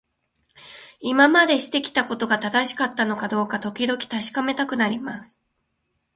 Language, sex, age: Japanese, female, 19-29